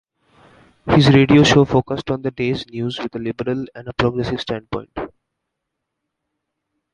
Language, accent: English, India and South Asia (India, Pakistan, Sri Lanka)